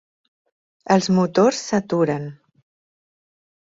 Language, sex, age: Catalan, female, 40-49